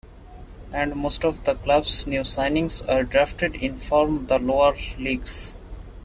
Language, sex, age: English, male, 19-29